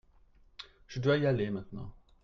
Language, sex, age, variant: French, male, 30-39, Français de métropole